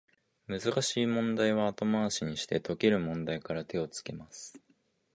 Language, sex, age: Japanese, male, 19-29